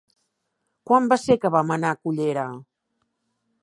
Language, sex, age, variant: Catalan, female, 50-59, Central